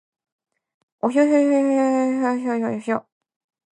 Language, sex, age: Japanese, female, 19-29